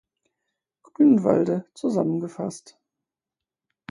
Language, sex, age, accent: German, female, 50-59, Deutschland Deutsch